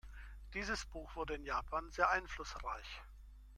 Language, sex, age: German, male, 50-59